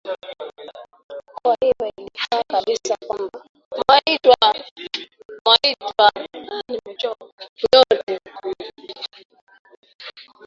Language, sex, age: Swahili, female, 19-29